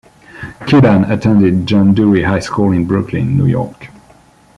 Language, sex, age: English, male, 30-39